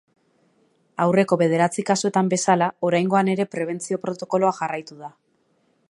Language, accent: Basque, Mendebalekoa (Araba, Bizkaia, Gipuzkoako mendebaleko herri batzuk)